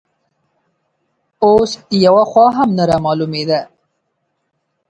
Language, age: Pashto, 19-29